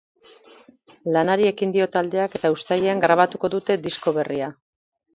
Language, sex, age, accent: Basque, female, 50-59, Mendebalekoa (Araba, Bizkaia, Gipuzkoako mendebaleko herri batzuk)